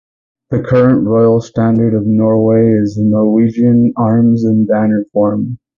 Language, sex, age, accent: English, male, 19-29, United States English